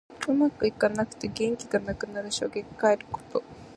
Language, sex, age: Japanese, female, 19-29